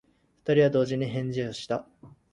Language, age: Japanese, under 19